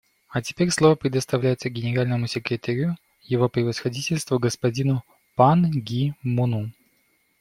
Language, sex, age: Russian, male, 19-29